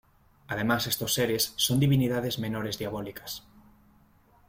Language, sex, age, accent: Spanish, male, 19-29, España: Norte peninsular (Asturias, Castilla y León, Cantabria, País Vasco, Navarra, Aragón, La Rioja, Guadalajara, Cuenca)